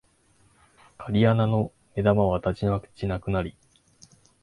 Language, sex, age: Japanese, male, 19-29